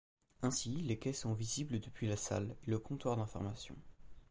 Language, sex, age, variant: French, male, under 19, Français de métropole